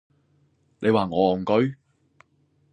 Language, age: Cantonese, 19-29